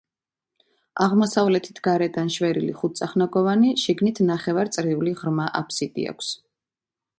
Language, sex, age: Georgian, female, 30-39